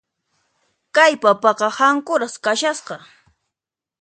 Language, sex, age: Puno Quechua, female, 30-39